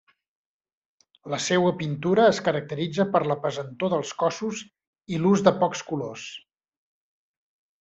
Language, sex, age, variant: Catalan, male, 40-49, Central